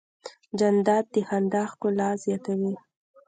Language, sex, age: Pashto, female, 19-29